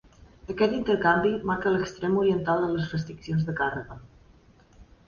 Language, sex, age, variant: Catalan, female, 19-29, Central